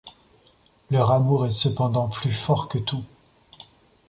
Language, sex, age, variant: French, male, 30-39, Français de métropole